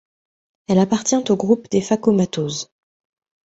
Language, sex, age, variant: French, female, 30-39, Français de métropole